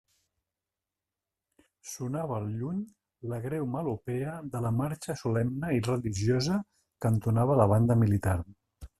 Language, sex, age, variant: Catalan, male, 50-59, Nord-Occidental